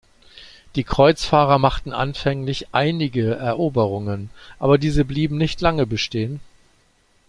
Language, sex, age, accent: German, male, 50-59, Deutschland Deutsch